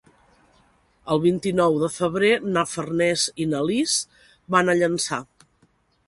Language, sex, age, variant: Catalan, female, 50-59, Central